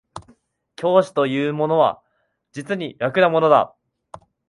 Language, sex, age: Japanese, male, 19-29